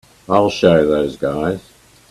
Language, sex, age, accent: English, male, 80-89, Australian English